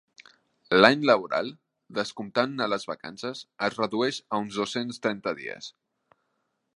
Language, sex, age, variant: Catalan, male, 19-29, Central